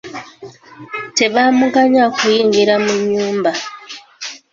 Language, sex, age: Ganda, female, 19-29